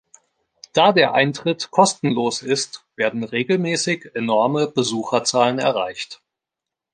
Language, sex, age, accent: German, male, 40-49, Deutschland Deutsch